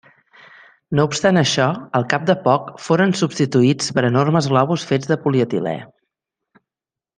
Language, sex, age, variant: Catalan, female, 40-49, Central